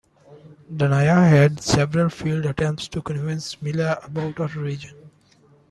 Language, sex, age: English, male, 19-29